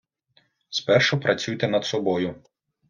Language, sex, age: Ukrainian, male, 30-39